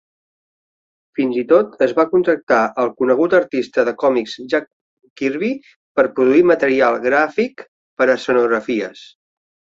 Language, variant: Catalan, Central